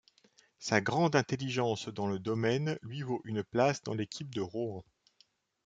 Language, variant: French, Français de métropole